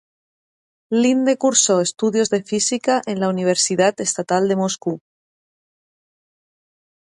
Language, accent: Spanish, España: Norte peninsular (Asturias, Castilla y León, Cantabria, País Vasco, Navarra, Aragón, La Rioja, Guadalajara, Cuenca)